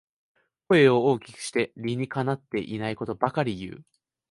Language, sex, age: Japanese, male, 19-29